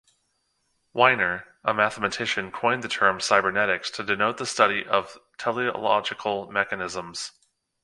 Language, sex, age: English, male, 30-39